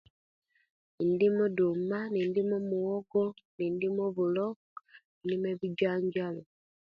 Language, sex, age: Kenyi, female, 19-29